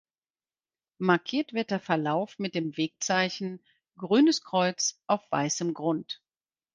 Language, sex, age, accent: German, female, 50-59, Deutschland Deutsch